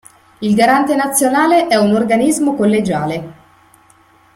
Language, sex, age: Italian, female, 50-59